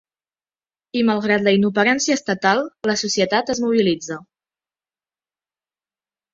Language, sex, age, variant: Catalan, female, 19-29, Central